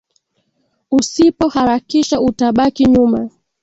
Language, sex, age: Swahili, female, 19-29